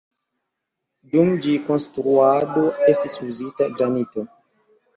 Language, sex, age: Esperanto, male, 19-29